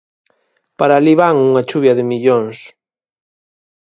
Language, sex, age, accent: Galician, male, 40-49, Atlántico (seseo e gheada)